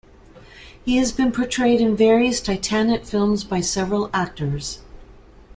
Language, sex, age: English, female, 40-49